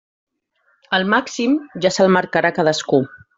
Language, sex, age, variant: Catalan, female, 40-49, Central